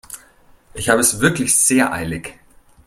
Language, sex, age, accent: German, male, 30-39, Deutschland Deutsch